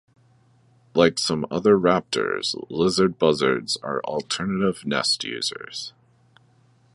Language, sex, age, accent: English, male, 30-39, United States English